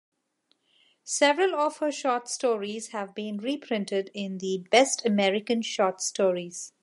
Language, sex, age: English, female, 40-49